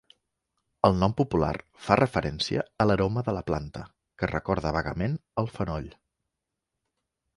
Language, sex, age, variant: Catalan, male, 40-49, Central